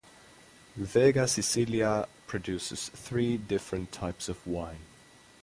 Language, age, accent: English, 19-29, United States English; England English